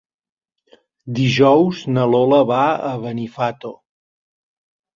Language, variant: Catalan, Central